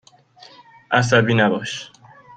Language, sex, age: Persian, male, 30-39